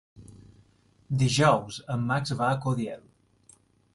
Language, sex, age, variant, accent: Catalan, male, 30-39, Balear, mallorquí